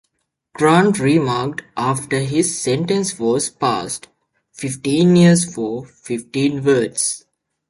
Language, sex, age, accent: English, male, 19-29, United States English